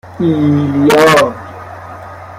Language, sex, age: Persian, male, 30-39